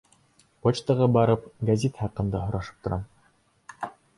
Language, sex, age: Bashkir, male, 19-29